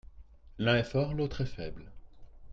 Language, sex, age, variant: French, male, 30-39, Français de métropole